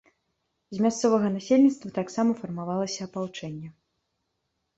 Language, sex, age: Belarusian, female, 19-29